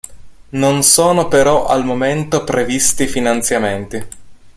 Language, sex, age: Italian, male, 30-39